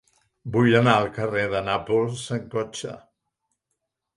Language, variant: Catalan, Central